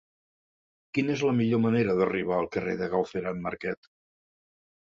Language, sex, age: Catalan, male, 50-59